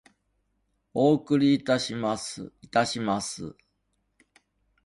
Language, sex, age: Japanese, male, 60-69